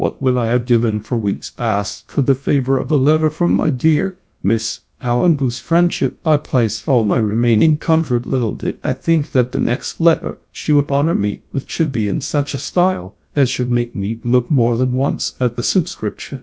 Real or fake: fake